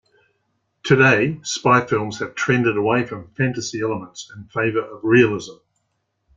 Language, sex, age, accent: English, male, 60-69, New Zealand English